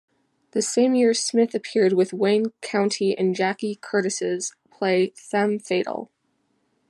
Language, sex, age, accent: English, female, under 19, United States English